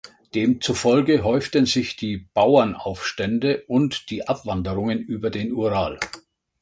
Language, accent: German, Deutschland Deutsch